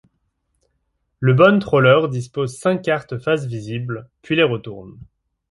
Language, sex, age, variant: French, male, 19-29, Français de métropole